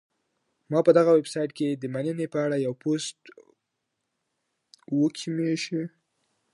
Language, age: Pashto, 19-29